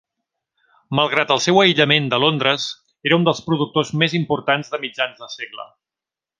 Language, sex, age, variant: Catalan, male, 40-49, Central